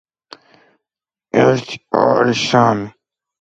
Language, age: Georgian, under 19